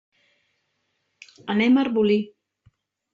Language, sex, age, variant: Catalan, female, 50-59, Central